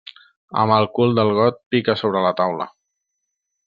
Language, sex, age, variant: Catalan, male, 30-39, Central